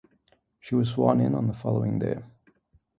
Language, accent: English, England English